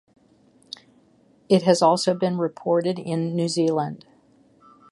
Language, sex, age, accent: English, female, 60-69, United States English